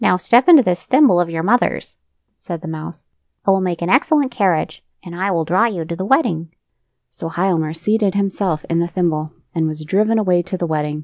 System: none